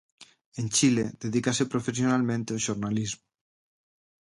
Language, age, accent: Galician, 30-39, Normativo (estándar)